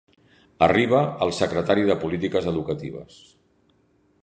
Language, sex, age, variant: Catalan, male, 60-69, Central